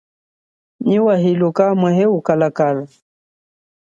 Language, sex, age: Chokwe, female, 40-49